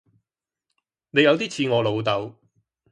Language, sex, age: Cantonese, male, 30-39